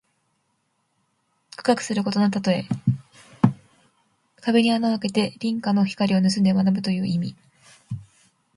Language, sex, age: Japanese, female, under 19